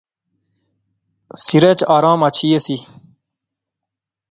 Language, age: Pahari-Potwari, 19-29